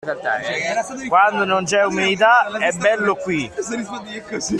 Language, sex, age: Italian, male, 30-39